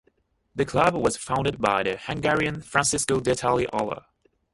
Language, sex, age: English, male, 19-29